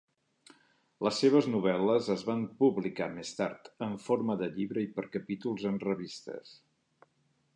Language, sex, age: Catalan, male, 50-59